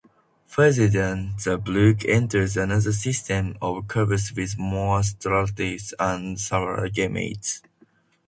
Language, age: English, under 19